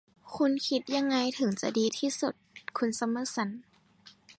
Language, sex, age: Thai, female, under 19